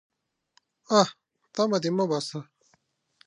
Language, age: Pashto, 19-29